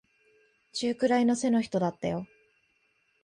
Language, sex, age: Japanese, female, 19-29